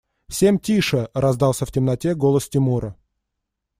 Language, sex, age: Russian, male, 19-29